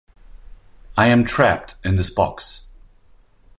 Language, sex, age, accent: English, male, 40-49, United States English